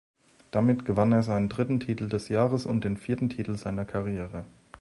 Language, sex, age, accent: German, male, 19-29, Deutschland Deutsch